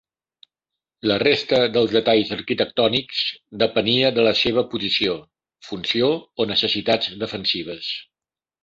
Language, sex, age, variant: Catalan, male, 60-69, Central